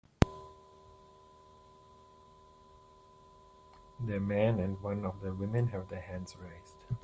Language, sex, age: English, male, 30-39